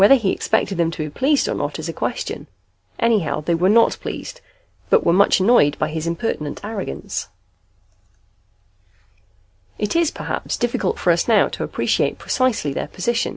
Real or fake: real